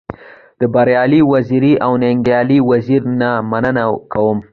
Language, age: Pashto, under 19